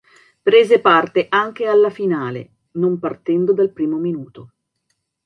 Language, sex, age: Italian, female, 40-49